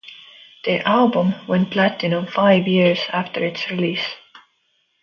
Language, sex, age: English, female, 19-29